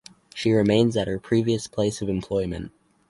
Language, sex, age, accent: English, male, under 19, Canadian English